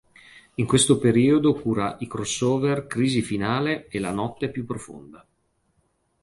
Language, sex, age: Italian, male, 40-49